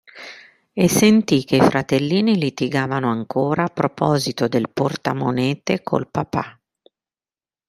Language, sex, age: Italian, female, 40-49